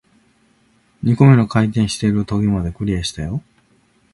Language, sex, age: Japanese, male, 60-69